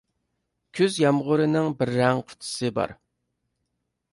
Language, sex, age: Uyghur, male, 30-39